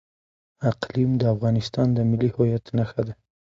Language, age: Pashto, 19-29